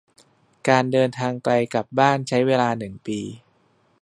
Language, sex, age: Thai, male, 30-39